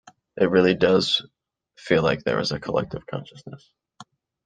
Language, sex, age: English, male, 19-29